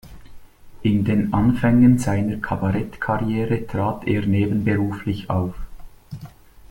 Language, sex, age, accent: German, male, 30-39, Schweizerdeutsch